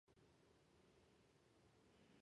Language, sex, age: Japanese, male, 19-29